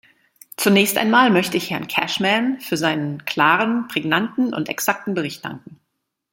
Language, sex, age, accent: German, female, 40-49, Deutschland Deutsch